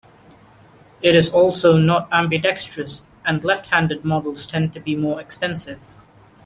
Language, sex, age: English, male, 19-29